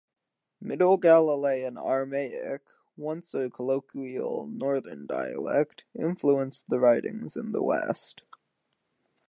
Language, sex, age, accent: English, male, under 19, United States English